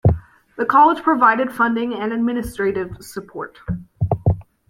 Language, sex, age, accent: English, female, under 19, United States English